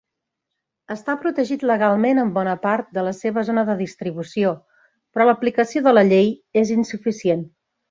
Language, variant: Catalan, Central